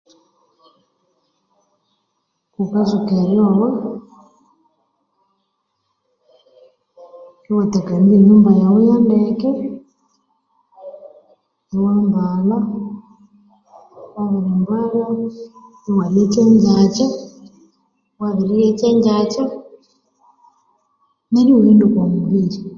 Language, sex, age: Konzo, female, 30-39